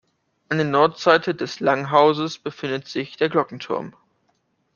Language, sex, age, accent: German, male, under 19, Deutschland Deutsch